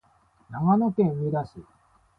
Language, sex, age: Japanese, male, 40-49